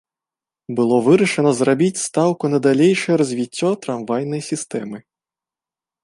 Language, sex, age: Belarusian, male, 19-29